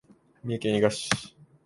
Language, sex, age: Japanese, male, 19-29